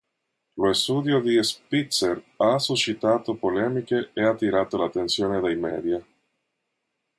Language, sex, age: Italian, male, 30-39